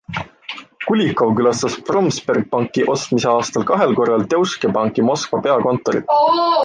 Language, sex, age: Estonian, male, 19-29